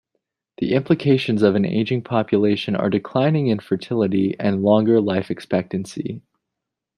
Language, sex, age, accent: English, male, 19-29, United States English